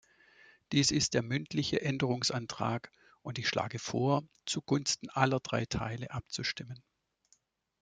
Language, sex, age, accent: German, male, 50-59, Deutschland Deutsch